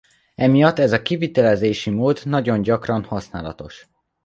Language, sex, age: Hungarian, male, under 19